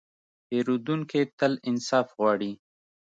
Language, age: Pashto, 30-39